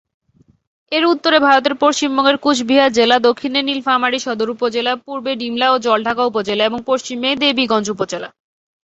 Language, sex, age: Bengali, female, 19-29